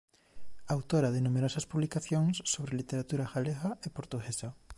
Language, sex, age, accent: Galician, male, 19-29, Central (gheada)